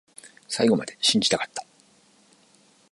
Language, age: Japanese, 50-59